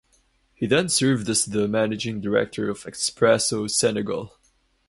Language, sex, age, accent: English, male, 19-29, Filipino